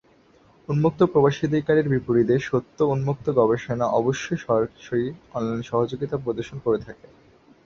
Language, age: Bengali, 19-29